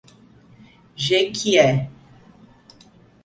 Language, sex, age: Portuguese, female, 30-39